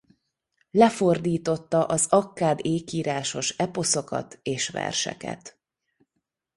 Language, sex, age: Hungarian, female, 30-39